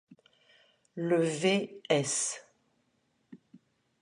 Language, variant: French, Français de métropole